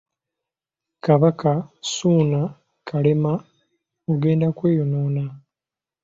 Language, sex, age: Ganda, male, 19-29